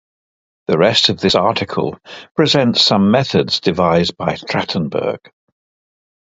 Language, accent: English, England English